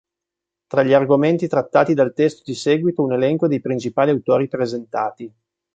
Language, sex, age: Italian, male, 50-59